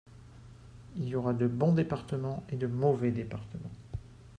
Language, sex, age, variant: French, male, 40-49, Français de métropole